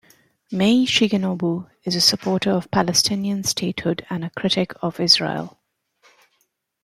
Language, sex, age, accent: English, female, 40-49, England English